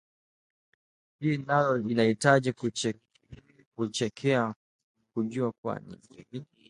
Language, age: Swahili, 19-29